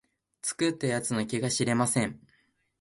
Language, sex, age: Japanese, male, 19-29